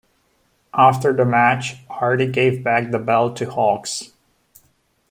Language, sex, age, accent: English, male, 19-29, England English